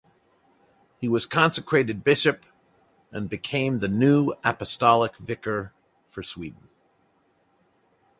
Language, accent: English, United States English